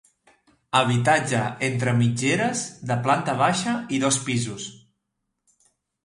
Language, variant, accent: Catalan, Central, central